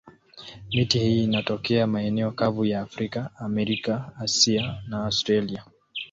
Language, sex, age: Swahili, male, 19-29